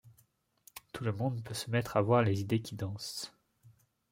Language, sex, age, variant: French, male, 19-29, Français de métropole